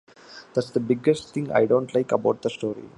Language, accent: English, India and South Asia (India, Pakistan, Sri Lanka)